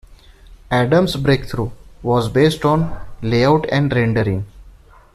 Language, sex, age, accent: English, male, 19-29, India and South Asia (India, Pakistan, Sri Lanka)